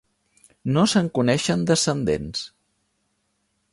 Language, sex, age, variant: Catalan, male, 50-59, Central